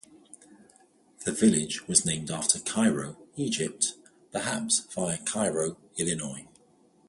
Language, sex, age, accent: English, male, 30-39, England English